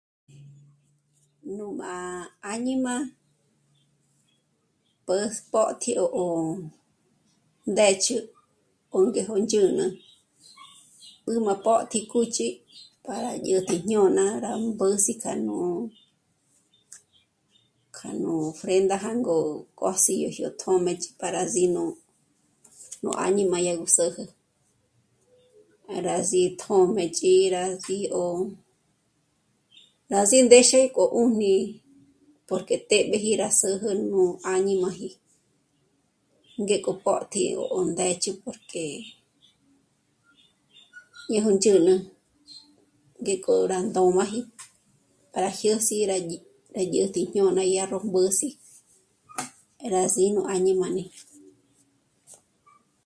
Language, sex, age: Michoacán Mazahua, female, 19-29